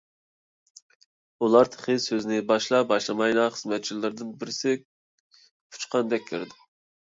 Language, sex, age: Uyghur, male, 19-29